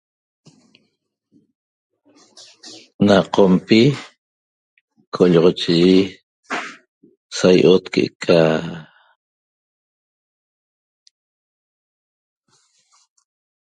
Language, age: Toba, 50-59